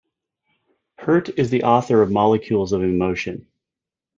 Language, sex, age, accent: English, male, 40-49, United States English